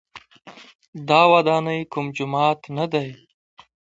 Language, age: Pashto, 30-39